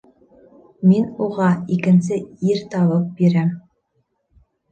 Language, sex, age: Bashkir, female, 19-29